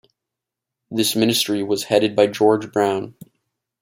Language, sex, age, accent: English, male, 19-29, Canadian English